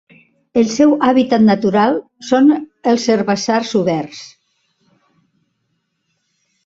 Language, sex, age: Catalan, female, 60-69